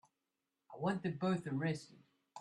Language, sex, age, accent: English, male, 19-29, Southern African (South Africa, Zimbabwe, Namibia)